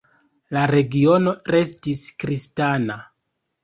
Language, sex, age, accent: Esperanto, male, 30-39, Internacia